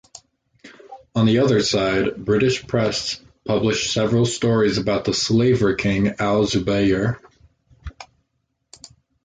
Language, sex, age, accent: English, male, under 19, United States English